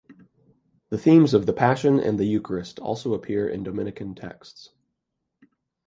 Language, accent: English, United States English